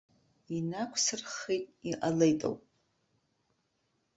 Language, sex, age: Abkhazian, female, 50-59